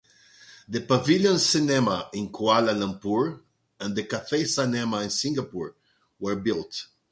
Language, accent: English, Brazilian